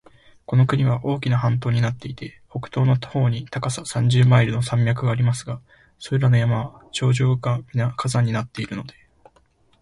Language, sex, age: Japanese, male, 19-29